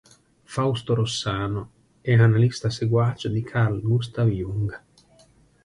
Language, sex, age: Italian, male, 30-39